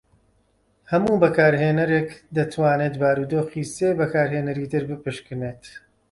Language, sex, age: Central Kurdish, male, 40-49